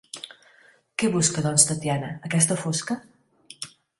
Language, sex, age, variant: Catalan, female, 50-59, Central